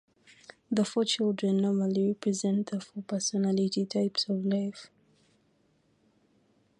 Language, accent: English, Southern African (South Africa, Zimbabwe, Namibia)